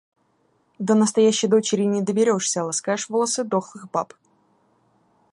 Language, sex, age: Russian, female, 19-29